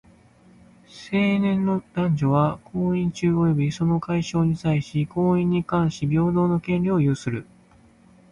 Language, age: Japanese, 19-29